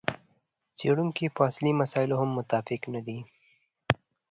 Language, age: Pashto, under 19